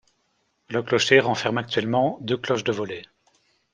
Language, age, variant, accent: French, 30-39, Français d'Europe, Français de Belgique